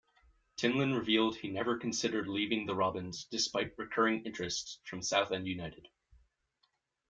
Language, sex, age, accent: English, male, 19-29, United States English